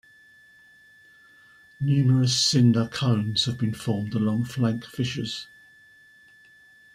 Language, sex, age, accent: English, male, 50-59, England English